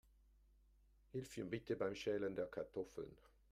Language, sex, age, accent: German, male, 60-69, Schweizerdeutsch